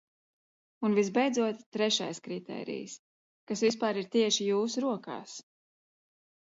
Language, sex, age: Latvian, female, 40-49